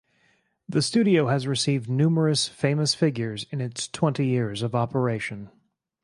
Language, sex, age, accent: English, male, 30-39, Canadian English